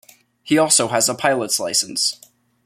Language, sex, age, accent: English, male, under 19, United States English